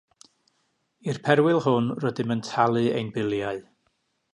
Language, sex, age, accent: Welsh, male, 50-59, Y Deyrnas Unedig Cymraeg